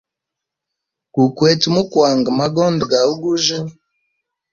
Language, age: Hemba, 19-29